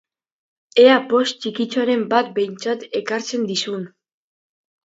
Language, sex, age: Basque, female, 30-39